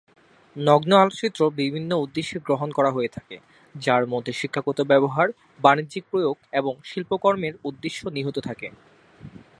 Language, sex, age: Bengali, male, 19-29